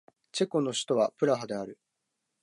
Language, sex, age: Japanese, male, 19-29